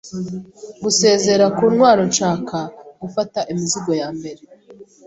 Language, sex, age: Kinyarwanda, female, 19-29